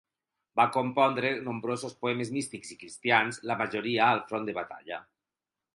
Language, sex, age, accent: Catalan, male, 40-49, valencià